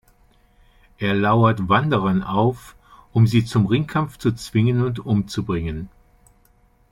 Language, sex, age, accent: German, male, 60-69, Deutschland Deutsch